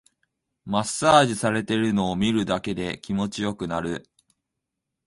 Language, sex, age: Japanese, male, 19-29